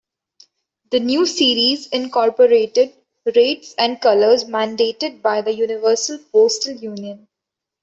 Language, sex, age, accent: English, female, 19-29, India and South Asia (India, Pakistan, Sri Lanka)